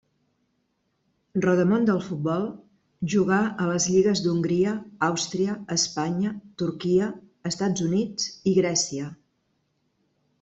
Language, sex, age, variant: Catalan, female, 50-59, Central